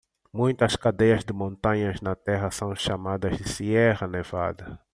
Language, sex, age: Portuguese, male, 30-39